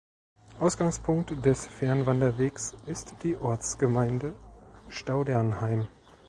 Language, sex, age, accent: German, male, 30-39, Deutschland Deutsch